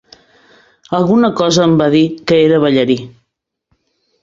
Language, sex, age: Catalan, female, 40-49